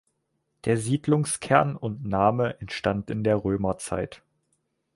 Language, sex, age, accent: German, male, 19-29, Deutschland Deutsch